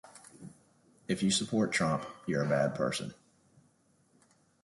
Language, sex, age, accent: English, male, 50-59, United States English